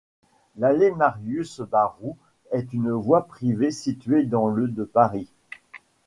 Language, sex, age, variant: French, male, 40-49, Français de métropole